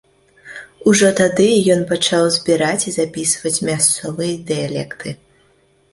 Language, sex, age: Belarusian, female, 19-29